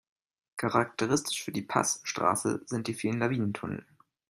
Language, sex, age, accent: German, male, 30-39, Deutschland Deutsch